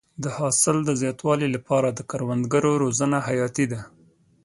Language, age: Pashto, 19-29